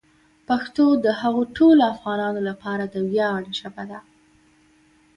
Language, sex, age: Pashto, female, under 19